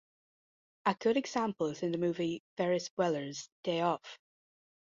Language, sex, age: English, female, under 19